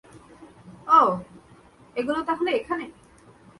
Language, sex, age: Bengali, female, 19-29